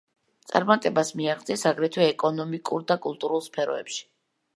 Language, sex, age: Georgian, female, 40-49